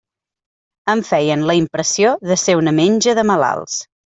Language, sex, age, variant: Catalan, female, 30-39, Central